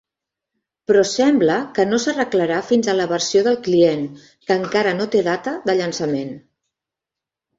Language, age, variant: Catalan, 50-59, Central